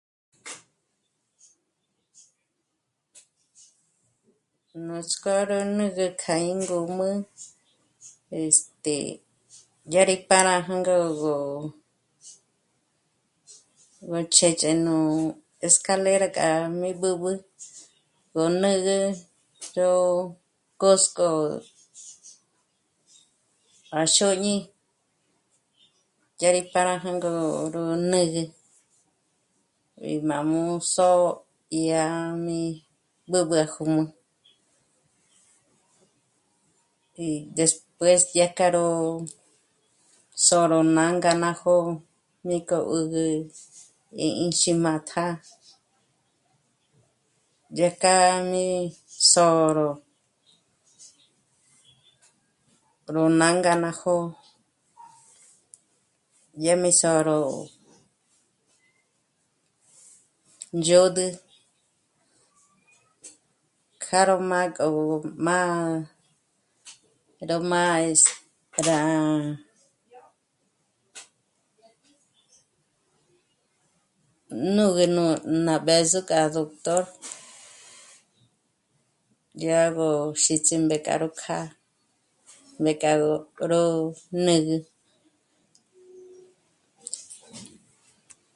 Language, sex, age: Michoacán Mazahua, female, 60-69